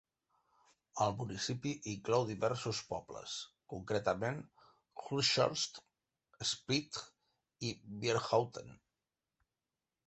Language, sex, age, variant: Catalan, male, 50-59, Central